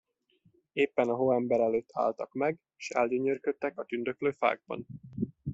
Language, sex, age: Hungarian, male, 19-29